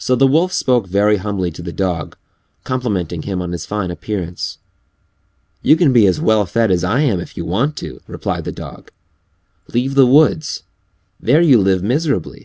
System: none